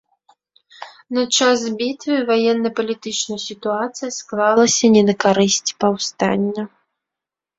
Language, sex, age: Belarusian, female, 19-29